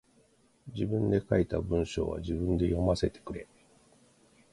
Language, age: Japanese, 50-59